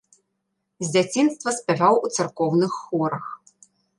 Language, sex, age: Belarusian, female, 30-39